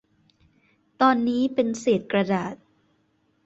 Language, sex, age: Thai, female, 19-29